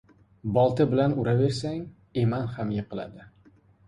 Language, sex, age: Uzbek, male, 19-29